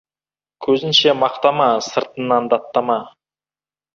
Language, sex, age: Kazakh, male, 19-29